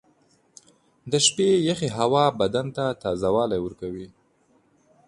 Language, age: Pashto, under 19